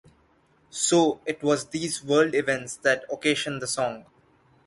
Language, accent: English, India and South Asia (India, Pakistan, Sri Lanka)